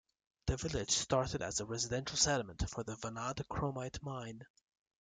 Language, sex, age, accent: English, male, 19-29, United States English